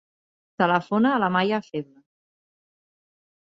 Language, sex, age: Catalan, female, 30-39